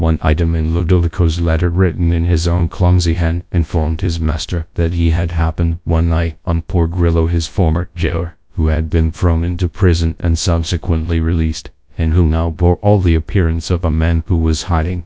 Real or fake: fake